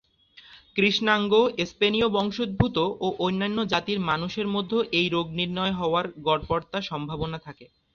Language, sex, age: Bengali, male, 19-29